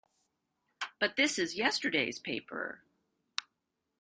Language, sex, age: English, female, 50-59